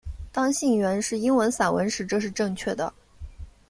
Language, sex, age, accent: Chinese, female, 30-39, 出生地：上海市